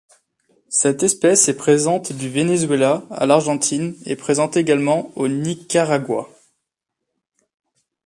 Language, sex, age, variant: French, male, 19-29, Français de métropole